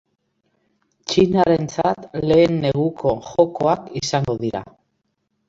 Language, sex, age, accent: Basque, female, 60-69, Mendebalekoa (Araba, Bizkaia, Gipuzkoako mendebaleko herri batzuk)